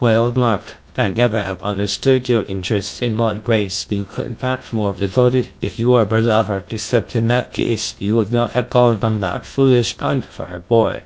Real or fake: fake